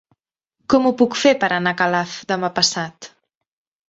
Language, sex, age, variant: Catalan, female, 19-29, Central